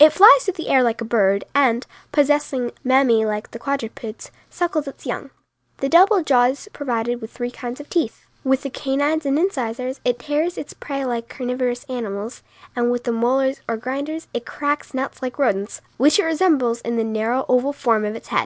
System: none